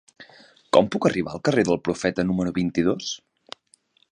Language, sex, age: Catalan, male, 19-29